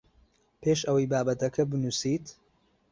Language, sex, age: Central Kurdish, male, 19-29